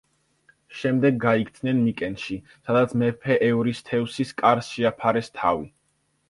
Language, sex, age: Georgian, male, under 19